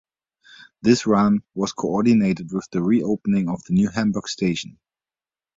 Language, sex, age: English, male, 30-39